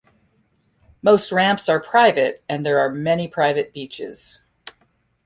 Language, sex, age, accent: English, female, 60-69, United States English